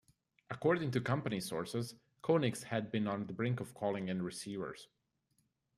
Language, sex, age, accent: English, male, 19-29, United States English